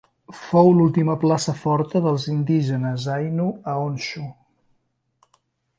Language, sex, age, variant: Catalan, male, 50-59, Central